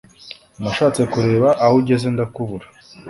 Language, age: Kinyarwanda, 19-29